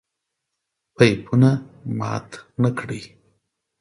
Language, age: Pashto, 30-39